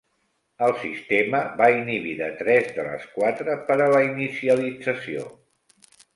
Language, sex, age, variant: Catalan, male, 60-69, Central